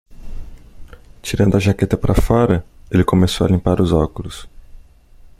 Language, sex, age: Portuguese, male, 19-29